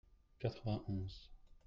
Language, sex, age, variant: French, male, 30-39, Français de métropole